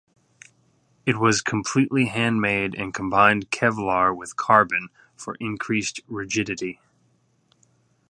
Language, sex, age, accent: English, male, 30-39, United States English